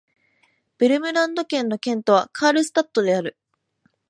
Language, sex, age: Japanese, female, 19-29